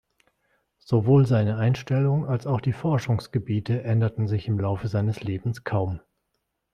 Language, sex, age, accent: German, male, 40-49, Deutschland Deutsch